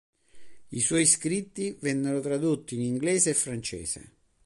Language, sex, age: Italian, male, 60-69